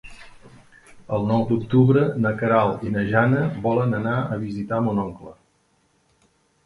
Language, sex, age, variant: Catalan, male, 50-59, Septentrional